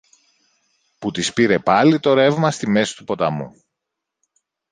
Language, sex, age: Greek, male, 50-59